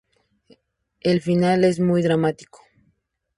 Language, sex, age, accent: Spanish, female, 19-29, México